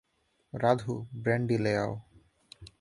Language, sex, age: Bengali, male, 19-29